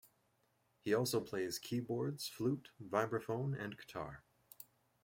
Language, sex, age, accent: English, male, 30-39, Canadian English